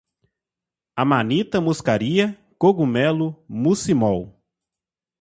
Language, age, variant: Portuguese, 30-39, Portuguese (Brasil)